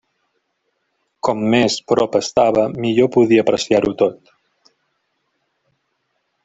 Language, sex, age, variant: Catalan, male, 40-49, Central